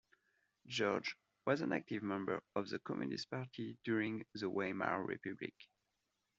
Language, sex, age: English, male, 30-39